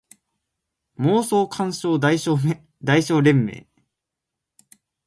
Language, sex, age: Japanese, male, 19-29